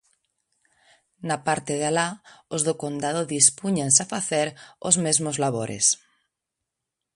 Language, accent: Galician, Normativo (estándar)